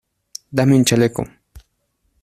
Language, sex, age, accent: Spanish, male, 19-29, Andino-Pacífico: Colombia, Perú, Ecuador, oeste de Bolivia y Venezuela andina